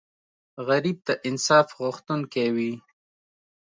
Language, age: Pashto, 30-39